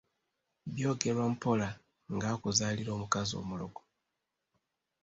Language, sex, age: Ganda, male, 30-39